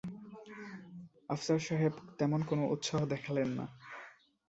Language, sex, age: Bengali, male, 19-29